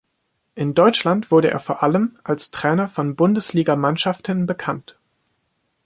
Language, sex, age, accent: German, male, 19-29, Deutschland Deutsch